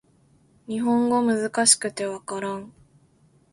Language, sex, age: Japanese, female, 19-29